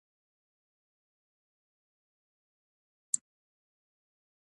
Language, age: Pashto, 19-29